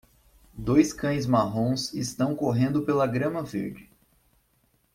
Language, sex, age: Portuguese, male, 19-29